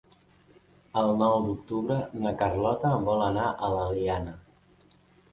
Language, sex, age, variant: Catalan, male, 30-39, Central